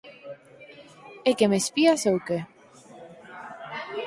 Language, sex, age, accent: Galician, female, under 19, Normativo (estándar)